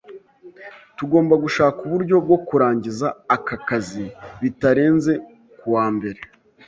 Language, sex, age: Kinyarwanda, male, 19-29